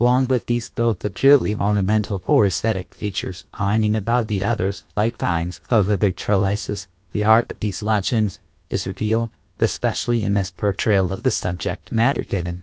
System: TTS, GlowTTS